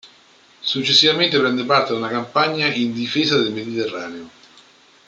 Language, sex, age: Italian, male, 40-49